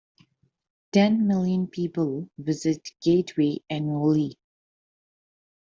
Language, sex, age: English, female, 19-29